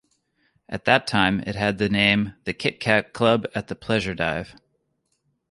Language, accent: English, United States English